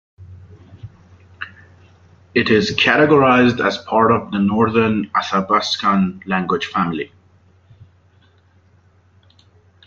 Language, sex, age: English, male, 30-39